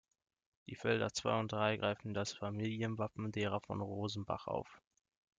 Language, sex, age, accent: German, male, 19-29, Deutschland Deutsch